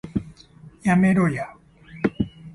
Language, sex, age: Japanese, male, 30-39